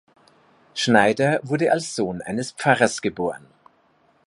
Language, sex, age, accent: German, male, 60-69, Österreichisches Deutsch